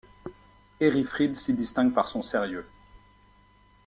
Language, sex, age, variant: French, male, 40-49, Français de métropole